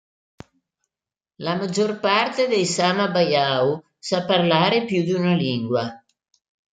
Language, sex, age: Italian, female, 60-69